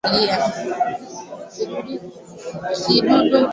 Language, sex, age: Swahili, female, 19-29